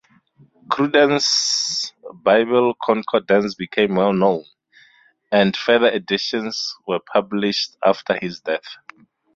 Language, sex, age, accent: English, male, 30-39, Southern African (South Africa, Zimbabwe, Namibia)